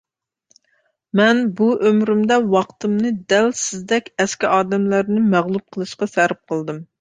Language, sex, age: Uyghur, female, 40-49